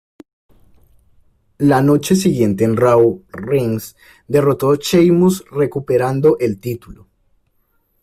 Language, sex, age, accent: Spanish, male, 19-29, Andino-Pacífico: Colombia, Perú, Ecuador, oeste de Bolivia y Venezuela andina